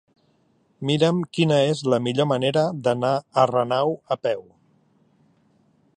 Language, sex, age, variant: Catalan, male, 50-59, Central